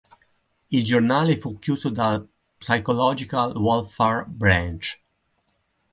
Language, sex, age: Italian, male, 50-59